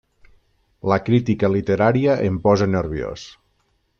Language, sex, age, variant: Catalan, male, 40-49, Nord-Occidental